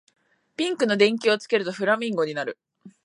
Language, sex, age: Japanese, female, 19-29